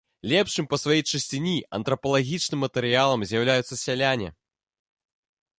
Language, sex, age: Belarusian, male, 30-39